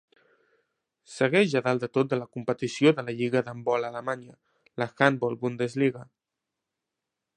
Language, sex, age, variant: Catalan, male, under 19, Central